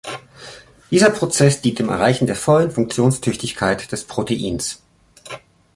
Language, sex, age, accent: German, male, 50-59, Deutschland Deutsch